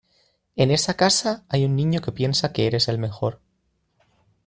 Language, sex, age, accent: Spanish, male, 19-29, España: Centro-Sur peninsular (Madrid, Toledo, Castilla-La Mancha)